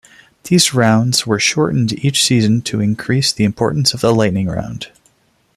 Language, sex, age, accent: English, male, 30-39, United States English